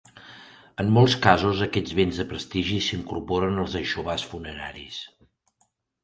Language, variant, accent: Catalan, Central, tarragoní